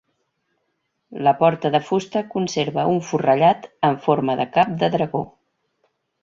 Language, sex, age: Catalan, female, 60-69